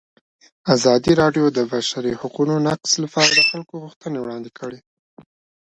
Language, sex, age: Pashto, male, 19-29